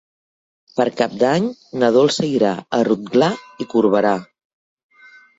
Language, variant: Catalan, Central